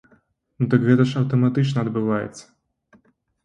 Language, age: Belarusian, 19-29